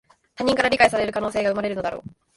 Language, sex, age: Japanese, female, under 19